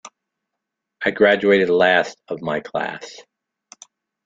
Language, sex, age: English, male, 50-59